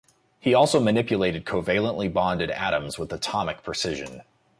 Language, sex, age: English, male, 19-29